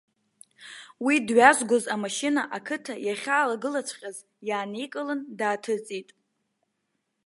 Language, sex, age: Abkhazian, female, 19-29